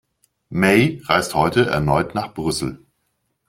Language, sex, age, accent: German, male, 40-49, Deutschland Deutsch